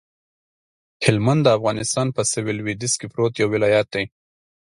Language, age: Pashto, 19-29